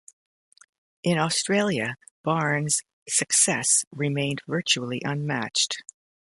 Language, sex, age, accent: English, female, 60-69, Canadian English